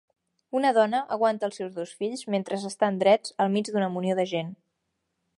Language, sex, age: Catalan, female, under 19